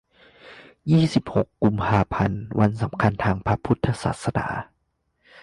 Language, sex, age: Thai, male, 19-29